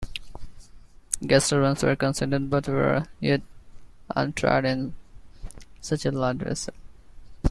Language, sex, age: English, male, 19-29